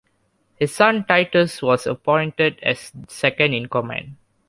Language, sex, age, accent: English, male, under 19, Malaysian English